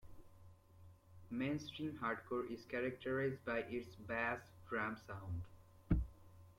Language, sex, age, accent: English, male, 19-29, United States English